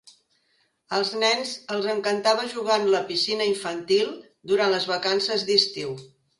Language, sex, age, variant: Catalan, female, 60-69, Central